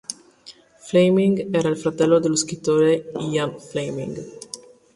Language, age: Italian, 40-49